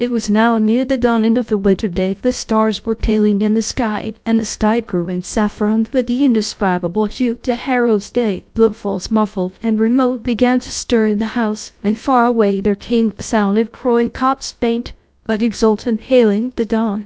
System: TTS, GlowTTS